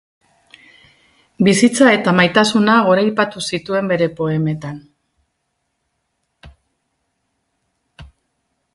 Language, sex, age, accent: Basque, female, 50-59, Mendebalekoa (Araba, Bizkaia, Gipuzkoako mendebaleko herri batzuk)